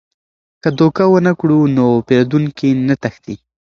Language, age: Pashto, 19-29